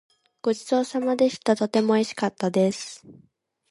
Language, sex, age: Japanese, female, 19-29